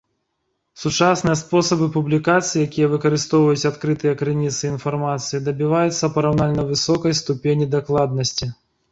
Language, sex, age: Belarusian, male, 30-39